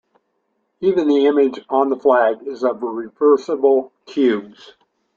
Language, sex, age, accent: English, male, 70-79, Canadian English